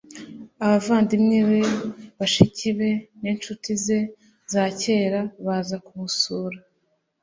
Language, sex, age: Kinyarwanda, female, 19-29